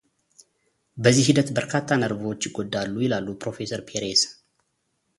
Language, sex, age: Amharic, male, 30-39